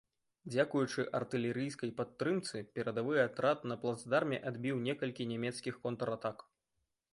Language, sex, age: Belarusian, male, 19-29